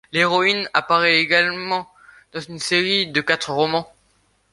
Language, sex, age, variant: French, male, under 19, Français de métropole